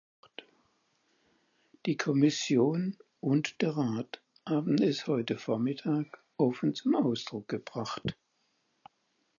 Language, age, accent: German, 70-79, Deutschland Deutsch